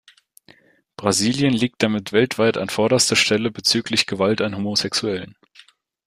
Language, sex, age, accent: German, male, 19-29, Deutschland Deutsch